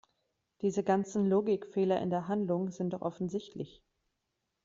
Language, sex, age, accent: German, female, 30-39, Deutschland Deutsch